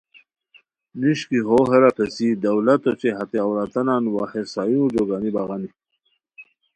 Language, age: Khowar, 40-49